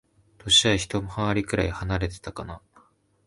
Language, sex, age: Japanese, male, 19-29